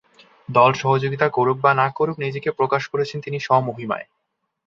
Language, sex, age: Bengali, male, 19-29